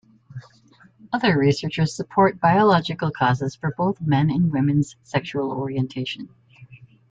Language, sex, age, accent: English, female, 60-69, United States English